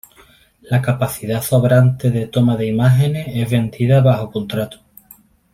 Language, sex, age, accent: Spanish, male, 30-39, España: Sur peninsular (Andalucia, Extremadura, Murcia)